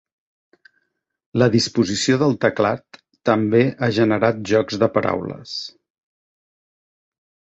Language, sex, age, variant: Catalan, male, 50-59, Central